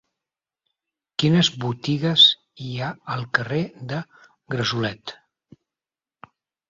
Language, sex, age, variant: Catalan, male, 50-59, Central